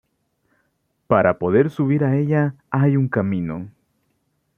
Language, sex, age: Spanish, male, 19-29